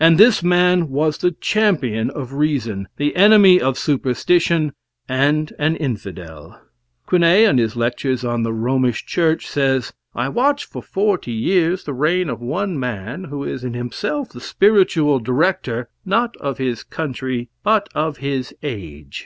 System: none